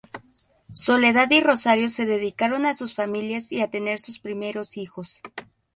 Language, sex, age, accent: Spanish, female, 19-29, México